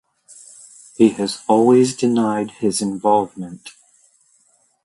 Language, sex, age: English, male, 30-39